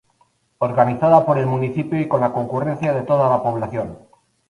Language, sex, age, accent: Spanish, male, 30-39, España: Norte peninsular (Asturias, Castilla y León, Cantabria, País Vasco, Navarra, Aragón, La Rioja, Guadalajara, Cuenca)